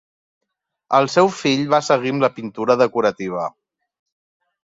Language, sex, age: Catalan, male, 40-49